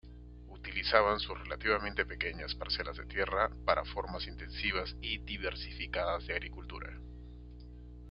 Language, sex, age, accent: Spanish, male, 30-39, Andino-Pacífico: Colombia, Perú, Ecuador, oeste de Bolivia y Venezuela andina